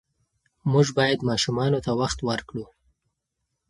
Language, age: Pashto, 19-29